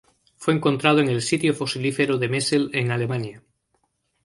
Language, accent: Spanish, España: Norte peninsular (Asturias, Castilla y León, Cantabria, País Vasco, Navarra, Aragón, La Rioja, Guadalajara, Cuenca)